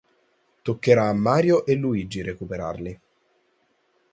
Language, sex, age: Italian, male, under 19